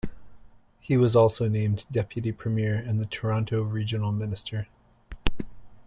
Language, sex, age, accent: English, male, 30-39, United States English